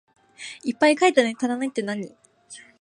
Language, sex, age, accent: Japanese, female, 19-29, 東京